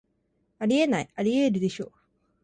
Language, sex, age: Japanese, female, 19-29